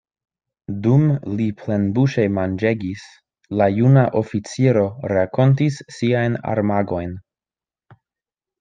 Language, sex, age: Esperanto, male, 19-29